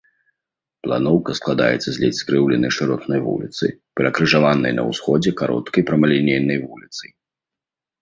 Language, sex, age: Belarusian, male, 19-29